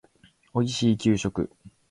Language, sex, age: Japanese, male, 19-29